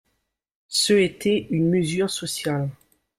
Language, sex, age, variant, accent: French, male, 19-29, Français des départements et régions d'outre-mer, Français de La Réunion